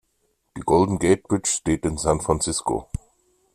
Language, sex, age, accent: German, male, 40-49, Deutschland Deutsch